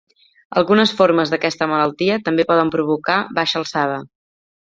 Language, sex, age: Catalan, female, 30-39